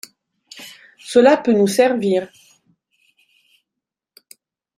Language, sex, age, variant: French, female, 40-49, Français de métropole